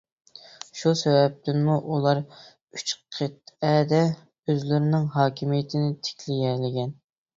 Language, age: Uyghur, 19-29